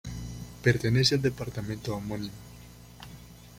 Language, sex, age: Spanish, male, 19-29